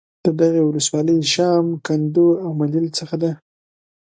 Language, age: Pashto, 30-39